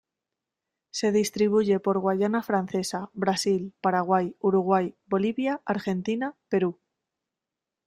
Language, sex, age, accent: Spanish, female, 19-29, España: Centro-Sur peninsular (Madrid, Toledo, Castilla-La Mancha)